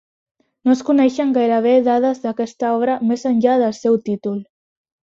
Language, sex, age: Catalan, female, under 19